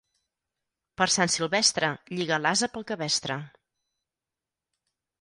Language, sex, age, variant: Catalan, female, 50-59, Central